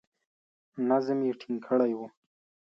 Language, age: Pashto, 30-39